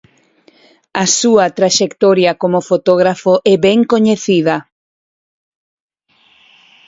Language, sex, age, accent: Galician, female, 50-59, Normativo (estándar)